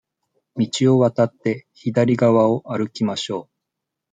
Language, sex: Japanese, male